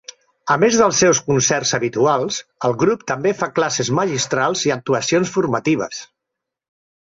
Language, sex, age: Catalan, female, 40-49